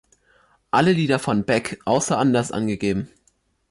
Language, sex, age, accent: German, male, under 19, Deutschland Deutsch